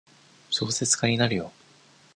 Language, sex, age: Japanese, male, under 19